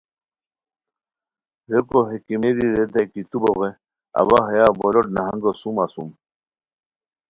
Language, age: Khowar, 40-49